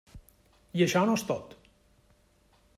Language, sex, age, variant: Catalan, male, 40-49, Balear